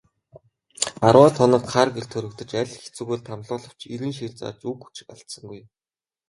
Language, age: Mongolian, 19-29